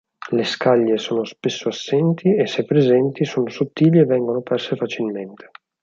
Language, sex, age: Italian, male, 19-29